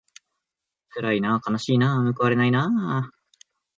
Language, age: Japanese, 19-29